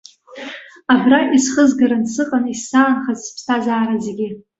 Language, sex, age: Abkhazian, female, under 19